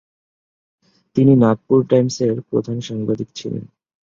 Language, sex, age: Bengali, male, 19-29